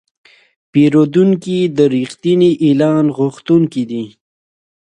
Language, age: Pashto, 19-29